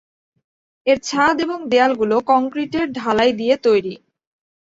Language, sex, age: Bengali, female, 19-29